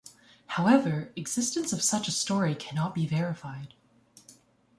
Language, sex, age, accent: English, female, 19-29, Canadian English